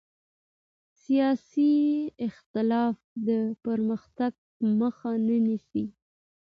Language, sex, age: Pashto, female, 19-29